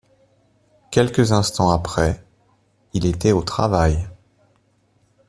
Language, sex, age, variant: French, male, 30-39, Français de métropole